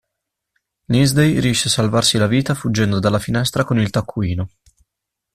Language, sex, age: Italian, male, 19-29